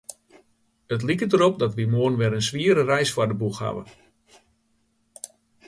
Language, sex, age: Western Frisian, male, 50-59